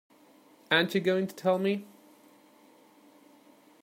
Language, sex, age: English, male, 19-29